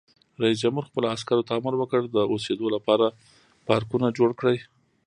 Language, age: Pashto, 40-49